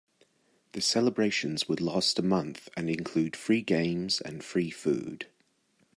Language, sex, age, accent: English, male, 30-39, England English